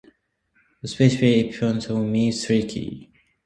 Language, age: English, 19-29